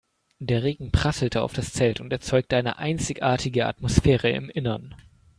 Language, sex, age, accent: German, male, 19-29, Deutschland Deutsch